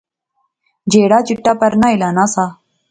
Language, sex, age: Pahari-Potwari, female, 19-29